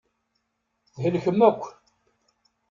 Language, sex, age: Kabyle, male, 60-69